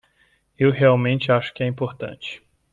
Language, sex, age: Portuguese, male, 30-39